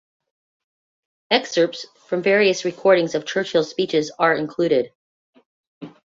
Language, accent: English, United States English